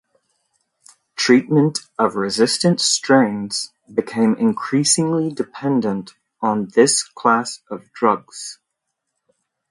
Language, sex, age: English, male, 30-39